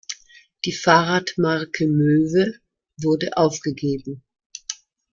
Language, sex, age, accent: German, female, 60-69, Deutschland Deutsch